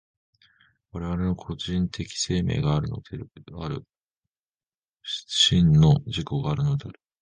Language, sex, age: Japanese, male, under 19